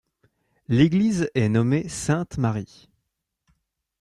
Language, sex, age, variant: French, male, 19-29, Français de métropole